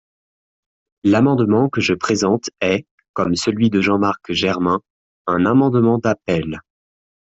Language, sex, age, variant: French, male, 19-29, Français de métropole